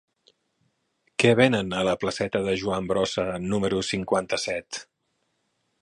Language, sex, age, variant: Catalan, male, 40-49, Central